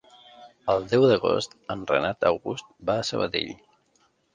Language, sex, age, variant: Catalan, male, 40-49, Central